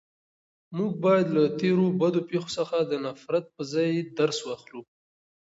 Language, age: Pashto, 19-29